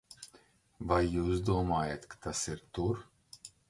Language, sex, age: Latvian, male, 40-49